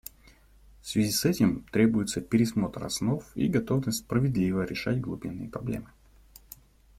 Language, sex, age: Russian, male, 30-39